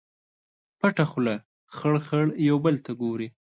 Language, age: Pashto, 19-29